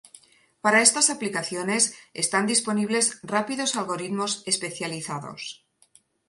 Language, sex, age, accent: Spanish, female, 50-59, España: Norte peninsular (Asturias, Castilla y León, Cantabria, País Vasco, Navarra, Aragón, La Rioja, Guadalajara, Cuenca)